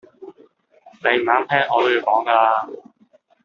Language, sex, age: Cantonese, male, 19-29